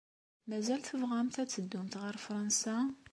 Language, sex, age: Kabyle, female, 30-39